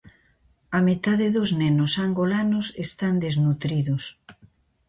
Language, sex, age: Galician, female, 60-69